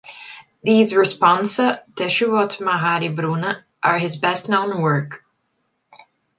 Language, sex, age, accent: English, female, 19-29, United States English